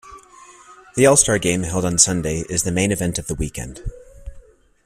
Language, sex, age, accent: English, male, 30-39, United States English